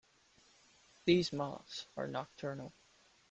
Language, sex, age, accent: English, male, 19-29, United States English